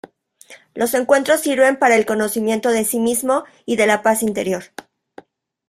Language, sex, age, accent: Spanish, female, 40-49, México